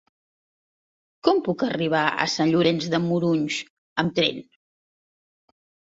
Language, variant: Catalan, Central